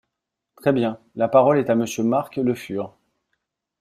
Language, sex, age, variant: French, male, 40-49, Français de métropole